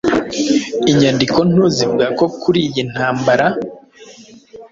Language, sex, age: Kinyarwanda, male, 19-29